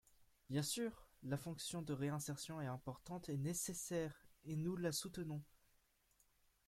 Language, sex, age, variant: French, male, under 19, Français de métropole